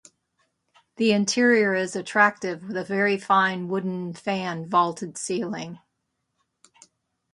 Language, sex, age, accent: English, female, 60-69, United States English